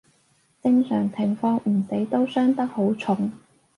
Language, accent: Cantonese, 广州音